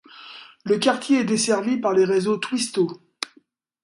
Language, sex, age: French, male, 60-69